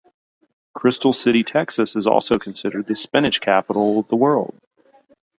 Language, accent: English, United States English